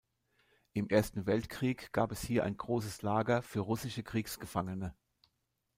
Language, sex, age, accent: German, male, 50-59, Deutschland Deutsch